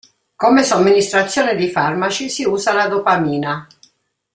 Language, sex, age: Italian, female, 60-69